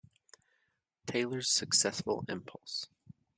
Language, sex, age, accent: English, male, 19-29, United States English